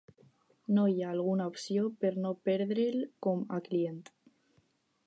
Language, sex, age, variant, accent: Catalan, female, under 19, Alacantí, valencià